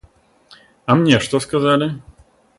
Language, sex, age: Belarusian, male, 30-39